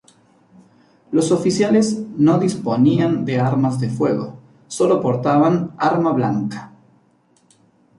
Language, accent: Spanish, Rioplatense: Argentina, Uruguay, este de Bolivia, Paraguay